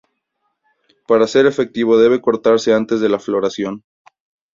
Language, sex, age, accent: Spanish, male, 19-29, México